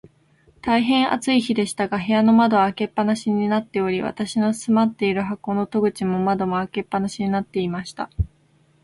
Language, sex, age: Japanese, female, 19-29